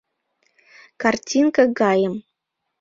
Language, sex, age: Mari, female, 19-29